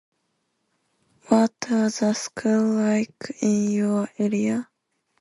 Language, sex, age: English, female, under 19